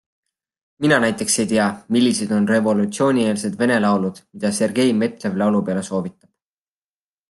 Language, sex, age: Estonian, male, 19-29